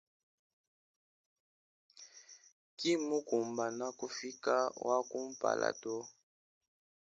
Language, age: Luba-Lulua, 19-29